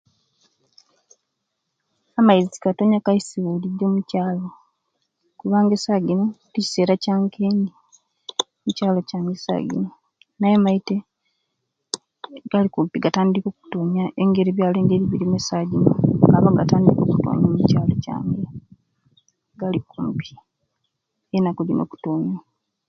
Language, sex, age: Kenyi, female, 19-29